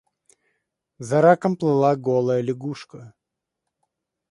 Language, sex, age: Russian, male, 50-59